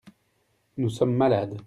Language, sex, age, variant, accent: French, male, 30-39, Français d'Europe, Français de Belgique